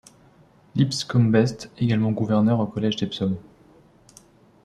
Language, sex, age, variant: French, male, 19-29, Français de métropole